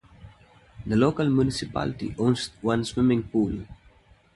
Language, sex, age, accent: English, male, 30-39, India and South Asia (India, Pakistan, Sri Lanka)